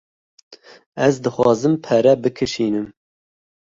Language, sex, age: Kurdish, male, 30-39